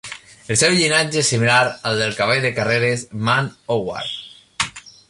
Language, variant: Catalan, Nord-Occidental